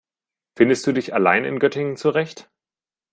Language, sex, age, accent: German, male, 19-29, Deutschland Deutsch